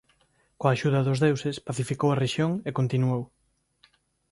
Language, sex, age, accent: Galician, male, 30-39, Normativo (estándar)